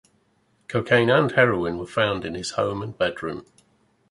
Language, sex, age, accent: English, male, 50-59, England English